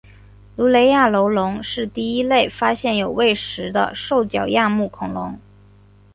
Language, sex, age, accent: Chinese, female, 19-29, 出生地：广东省